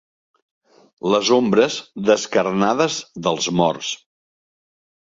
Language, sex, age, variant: Catalan, male, 60-69, Central